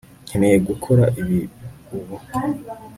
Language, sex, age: Kinyarwanda, female, 30-39